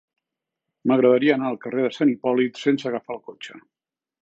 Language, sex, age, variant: Catalan, male, 60-69, Central